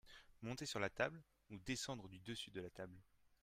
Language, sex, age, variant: French, male, 30-39, Français de métropole